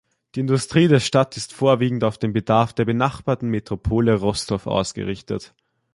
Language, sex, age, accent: German, male, under 19, Österreichisches Deutsch